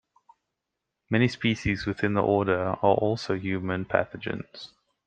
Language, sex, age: English, male, 19-29